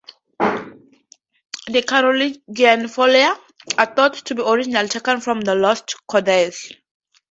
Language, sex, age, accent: English, female, 19-29, Southern African (South Africa, Zimbabwe, Namibia)